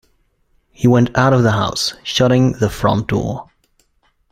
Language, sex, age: English, male, 30-39